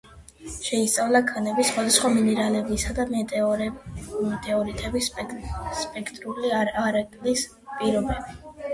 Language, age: Georgian, 19-29